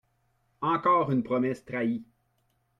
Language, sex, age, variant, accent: French, male, 40-49, Français d'Amérique du Nord, Français du Canada